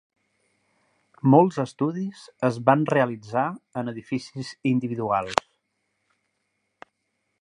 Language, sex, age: Catalan, male, 40-49